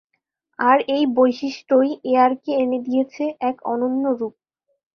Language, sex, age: Bengali, female, 19-29